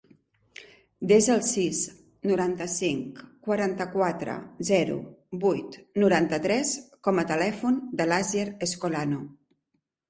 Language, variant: Catalan, Central